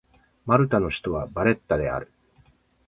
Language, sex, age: Japanese, male, 50-59